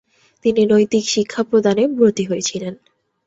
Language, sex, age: Bengali, female, 19-29